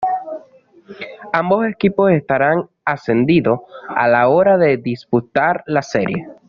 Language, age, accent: Spanish, 50-59, Caribe: Cuba, Venezuela, Puerto Rico, República Dominicana, Panamá, Colombia caribeña, México caribeño, Costa del golfo de México